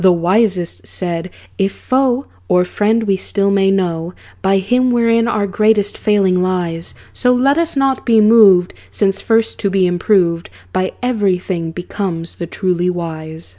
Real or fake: real